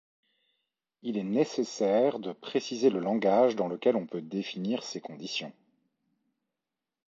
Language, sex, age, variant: French, male, 30-39, Français de métropole